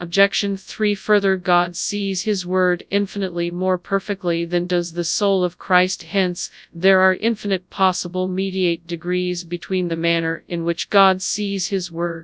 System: TTS, FastPitch